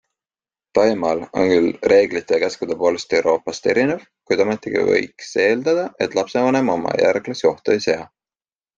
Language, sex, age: Estonian, male, 30-39